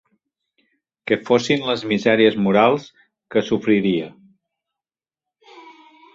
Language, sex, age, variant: Catalan, male, 40-49, Central